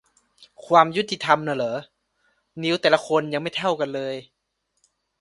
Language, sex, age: Thai, male, 19-29